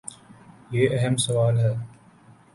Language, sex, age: Urdu, male, 19-29